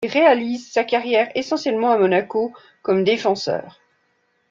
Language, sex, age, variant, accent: French, female, 50-59, Français d'Europe, Français de Suisse